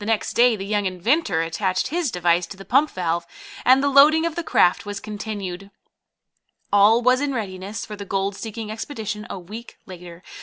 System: none